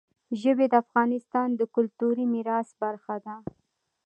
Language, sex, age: Pashto, female, 19-29